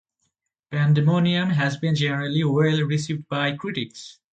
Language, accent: English, India and South Asia (India, Pakistan, Sri Lanka)